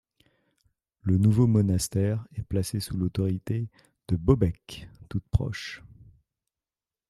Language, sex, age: French, male, 40-49